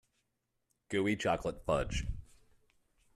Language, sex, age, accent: English, male, 30-39, United States English